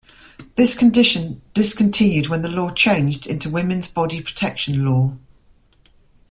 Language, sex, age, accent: English, female, 50-59, England English